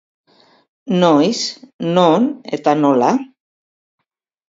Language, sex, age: Basque, female, 60-69